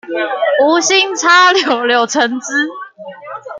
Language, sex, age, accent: Chinese, male, 19-29, 出生地：新北市